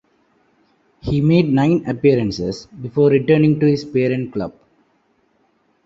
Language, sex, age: English, male, under 19